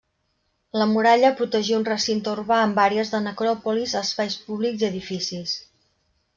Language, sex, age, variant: Catalan, female, 50-59, Central